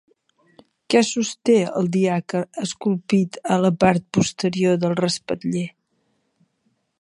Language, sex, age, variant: Catalan, female, 50-59, Central